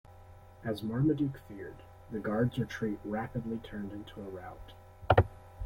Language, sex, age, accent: English, male, 19-29, United States English